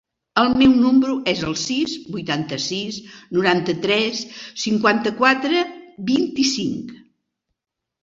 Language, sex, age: Catalan, female, 70-79